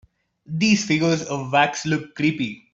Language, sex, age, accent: English, male, 19-29, India and South Asia (India, Pakistan, Sri Lanka)